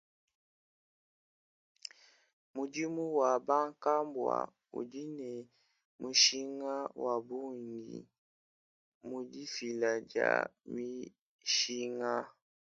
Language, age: Luba-Lulua, 19-29